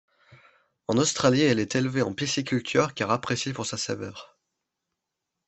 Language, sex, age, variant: French, male, 19-29, Français de métropole